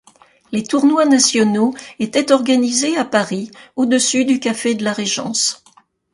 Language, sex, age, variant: French, female, 60-69, Français de métropole